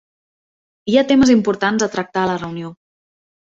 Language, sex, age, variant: Catalan, female, 30-39, Central